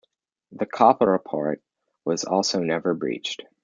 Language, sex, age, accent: English, male, under 19, Canadian English